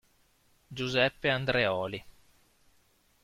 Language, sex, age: Italian, male, 30-39